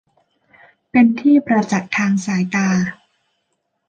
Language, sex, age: Thai, female, 19-29